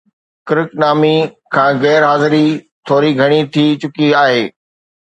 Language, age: Sindhi, 40-49